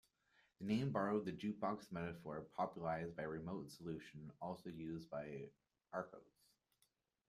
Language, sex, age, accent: English, male, 19-29, Canadian English